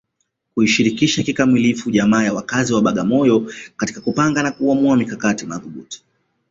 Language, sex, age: Swahili, male, 19-29